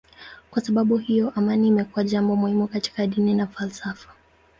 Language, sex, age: Swahili, female, 19-29